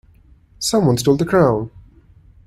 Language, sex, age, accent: English, male, 19-29, India and South Asia (India, Pakistan, Sri Lanka)